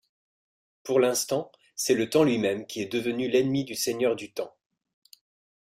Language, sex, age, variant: French, male, 40-49, Français de métropole